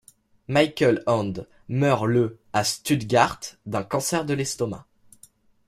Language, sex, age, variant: French, male, under 19, Français de métropole